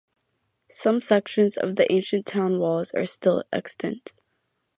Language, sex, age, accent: English, female, under 19, United States English